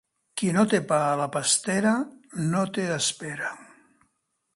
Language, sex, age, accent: Catalan, male, 60-69, Barceloní